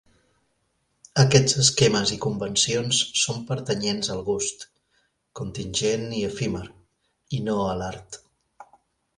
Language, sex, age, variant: Catalan, male, 40-49, Central